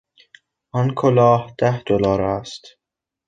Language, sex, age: Persian, male, under 19